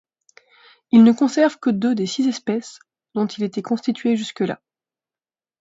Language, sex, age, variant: French, female, 30-39, Français de métropole